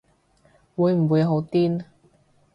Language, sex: Cantonese, female